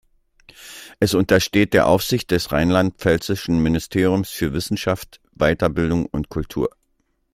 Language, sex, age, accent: German, male, 60-69, Deutschland Deutsch